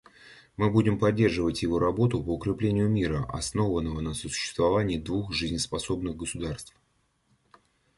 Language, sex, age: Russian, male, 30-39